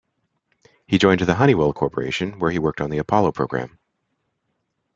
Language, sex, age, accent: English, male, 30-39, United States English